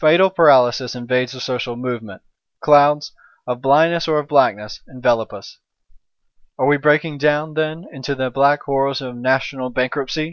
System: none